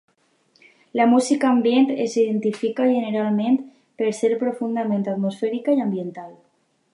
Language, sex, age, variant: Catalan, female, under 19, Alacantí